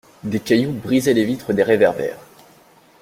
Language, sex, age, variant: French, male, 19-29, Français de métropole